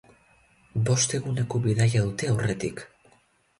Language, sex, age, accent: Basque, male, 19-29, Mendebalekoa (Araba, Bizkaia, Gipuzkoako mendebaleko herri batzuk)